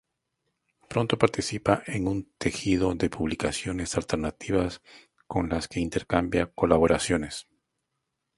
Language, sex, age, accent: Spanish, male, 40-49, Andino-Pacífico: Colombia, Perú, Ecuador, oeste de Bolivia y Venezuela andina